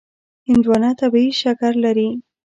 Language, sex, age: Pashto, female, under 19